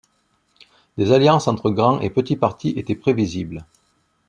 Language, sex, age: French, male, 40-49